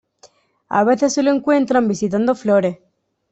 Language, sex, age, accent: Spanish, female, 19-29, España: Sur peninsular (Andalucia, Extremadura, Murcia)